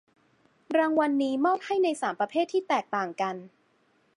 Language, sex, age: Thai, female, 19-29